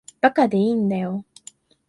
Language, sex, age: Japanese, female, 19-29